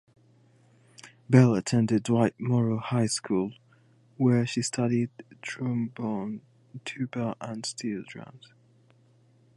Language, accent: English, United States English